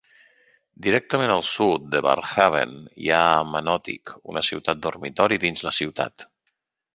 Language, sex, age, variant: Catalan, male, 30-39, Nord-Occidental